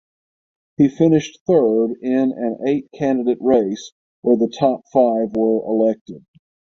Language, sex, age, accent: English, male, 50-59, United States English; southern United States